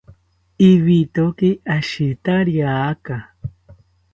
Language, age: South Ucayali Ashéninka, 30-39